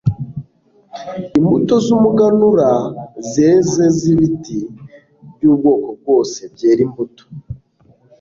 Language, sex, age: Kinyarwanda, male, 19-29